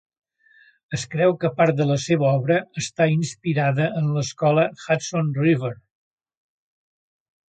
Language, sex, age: Catalan, male, 70-79